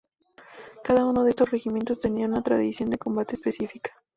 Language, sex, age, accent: Spanish, female, 19-29, México